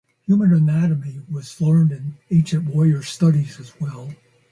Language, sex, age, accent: English, male, 70-79, United States English